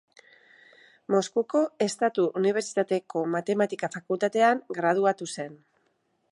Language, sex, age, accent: Basque, female, 40-49, Mendebalekoa (Araba, Bizkaia, Gipuzkoako mendebaleko herri batzuk)